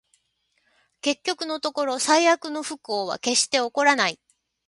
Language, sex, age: Japanese, female, 60-69